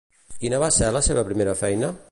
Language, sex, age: Catalan, male, 40-49